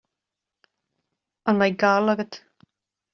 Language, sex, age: Irish, female, 19-29